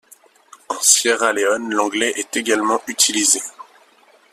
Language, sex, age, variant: French, male, 19-29, Français de métropole